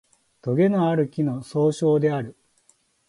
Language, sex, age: Japanese, male, 30-39